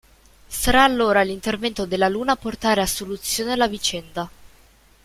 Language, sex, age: Italian, female, 19-29